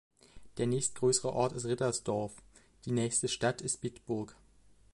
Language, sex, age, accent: German, male, 19-29, Deutschland Deutsch